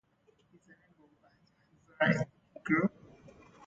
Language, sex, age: English, female, 19-29